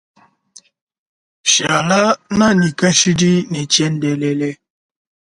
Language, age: Luba-Lulua, 30-39